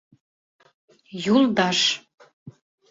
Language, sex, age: Bashkir, female, 30-39